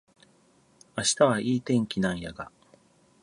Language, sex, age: Japanese, male, 40-49